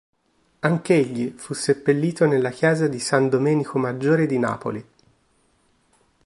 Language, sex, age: Italian, male, 19-29